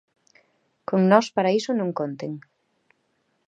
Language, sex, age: Galician, female, 30-39